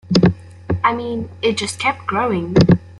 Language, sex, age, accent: English, female, under 19, England English